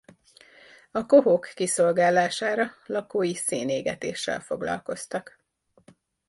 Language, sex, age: Hungarian, female, 40-49